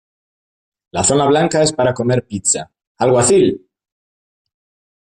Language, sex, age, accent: Spanish, male, 30-39, España: Norte peninsular (Asturias, Castilla y León, Cantabria, País Vasco, Navarra, Aragón, La Rioja, Guadalajara, Cuenca)